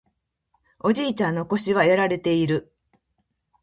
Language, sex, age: Japanese, female, 50-59